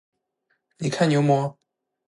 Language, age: Chinese, 19-29